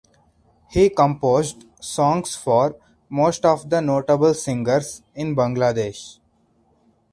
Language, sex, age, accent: English, male, 19-29, India and South Asia (India, Pakistan, Sri Lanka)